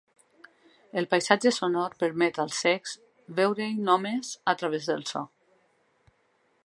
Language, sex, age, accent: Catalan, female, 40-49, valencià